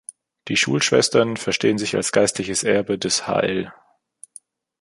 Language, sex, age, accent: German, male, 19-29, Deutschland Deutsch